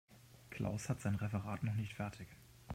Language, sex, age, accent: German, male, 30-39, Deutschland Deutsch